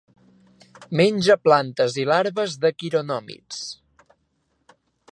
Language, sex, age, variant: Catalan, male, 19-29, Central